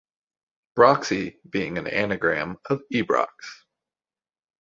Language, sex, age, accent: English, male, 19-29, United States English